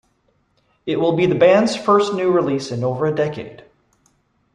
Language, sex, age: English, male, 30-39